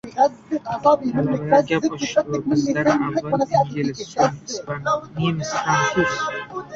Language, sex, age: Uzbek, male, 19-29